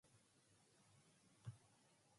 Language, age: English, 19-29